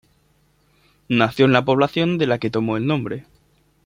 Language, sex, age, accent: Spanish, male, 19-29, España: Centro-Sur peninsular (Madrid, Toledo, Castilla-La Mancha)